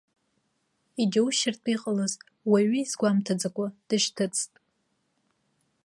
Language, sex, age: Abkhazian, female, 19-29